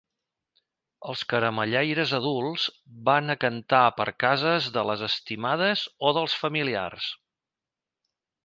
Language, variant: Catalan, Central